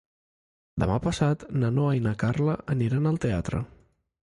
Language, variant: Catalan, Central